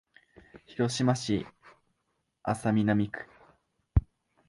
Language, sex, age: Japanese, male, 19-29